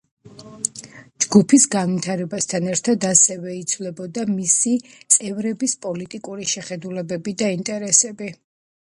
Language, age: Georgian, under 19